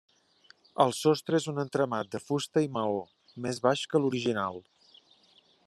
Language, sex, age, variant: Catalan, male, 40-49, Central